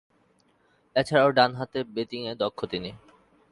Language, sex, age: Bengali, male, 19-29